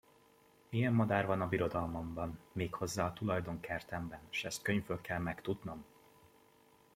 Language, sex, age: Hungarian, male, 19-29